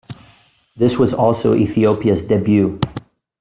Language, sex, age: English, male, 19-29